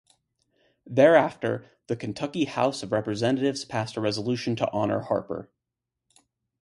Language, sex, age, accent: English, male, 19-29, United States English